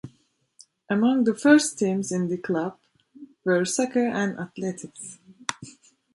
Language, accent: English, Australian English